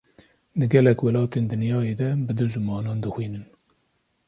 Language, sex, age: Kurdish, male, 30-39